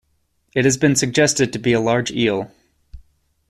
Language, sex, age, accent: English, male, 19-29, United States English